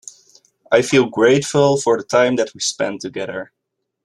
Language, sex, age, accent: English, male, 19-29, United States English